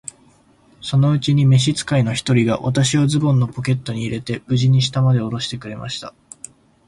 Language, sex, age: Japanese, male, 19-29